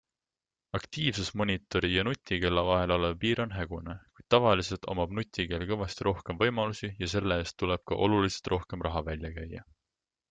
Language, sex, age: Estonian, male, 19-29